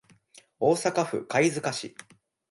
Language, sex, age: Japanese, male, under 19